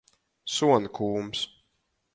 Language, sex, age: Latgalian, male, 19-29